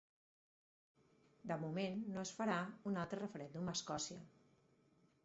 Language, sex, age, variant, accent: Catalan, female, 40-49, Central, Barcelonès